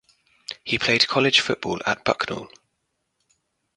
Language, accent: English, England English